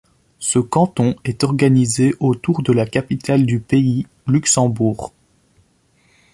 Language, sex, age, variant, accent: French, male, under 19, Français d'Europe, Français de Belgique